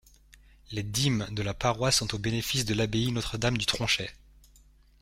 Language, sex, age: French, male, 30-39